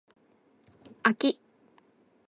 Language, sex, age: Japanese, female, 19-29